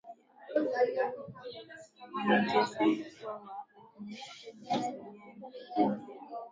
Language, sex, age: Swahili, female, 19-29